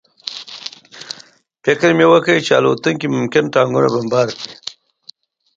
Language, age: Pashto, 40-49